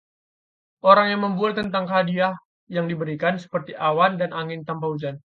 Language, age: Indonesian, 19-29